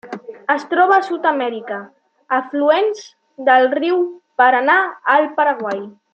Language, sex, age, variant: Catalan, male, under 19, Central